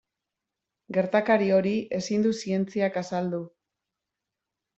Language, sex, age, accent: Basque, female, 30-39, Mendebalekoa (Araba, Bizkaia, Gipuzkoako mendebaleko herri batzuk)